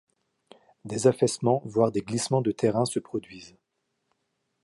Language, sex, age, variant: French, male, 30-39, Français de métropole